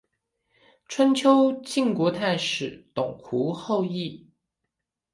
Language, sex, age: Chinese, male, 19-29